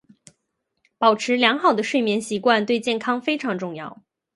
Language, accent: Chinese, 出生地：吉林省